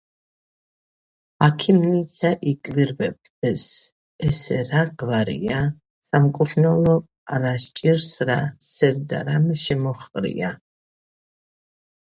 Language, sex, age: Georgian, female, 50-59